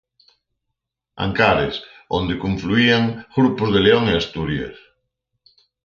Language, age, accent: Galician, 50-59, Atlántico (seseo e gheada)